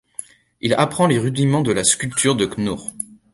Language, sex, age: French, male, 19-29